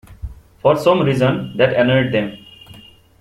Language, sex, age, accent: English, male, 19-29, India and South Asia (India, Pakistan, Sri Lanka)